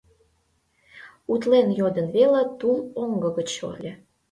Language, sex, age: Mari, female, under 19